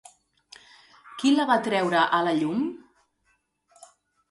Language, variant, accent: Catalan, Central, central